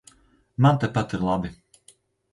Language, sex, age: Latvian, male, 30-39